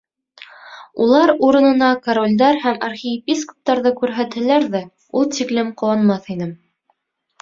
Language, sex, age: Bashkir, female, 19-29